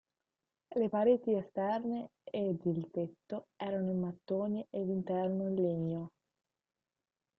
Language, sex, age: Italian, female, 19-29